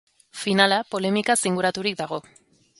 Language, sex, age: Basque, female, 30-39